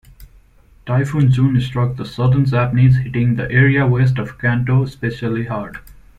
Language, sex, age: English, male, 19-29